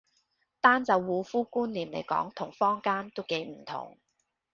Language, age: Cantonese, 30-39